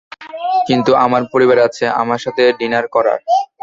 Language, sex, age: Bengali, male, under 19